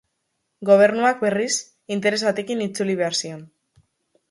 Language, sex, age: Basque, female, under 19